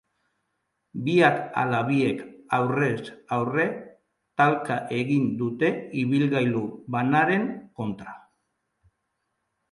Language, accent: Basque, Mendebalekoa (Araba, Bizkaia, Gipuzkoako mendebaleko herri batzuk)